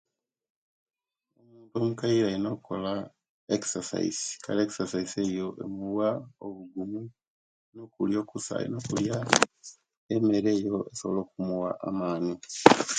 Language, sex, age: Kenyi, male, 30-39